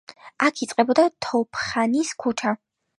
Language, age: Georgian, under 19